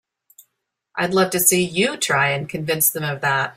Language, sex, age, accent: English, male, 50-59, United States English